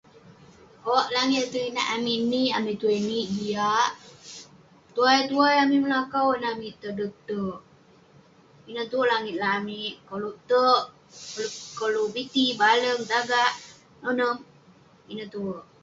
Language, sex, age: Western Penan, female, under 19